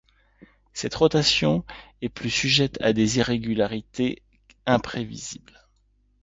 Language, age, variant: French, 40-49, Français de métropole